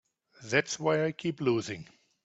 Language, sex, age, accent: English, male, 50-59, United States English